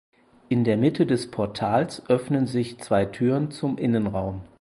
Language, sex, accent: German, male, Deutschland Deutsch